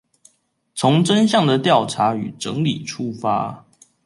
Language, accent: Chinese, 出生地：臺中市